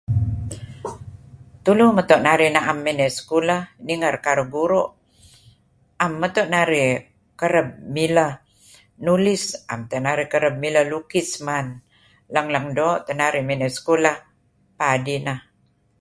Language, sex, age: Kelabit, female, 70-79